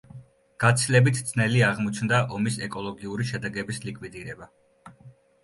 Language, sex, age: Georgian, male, 19-29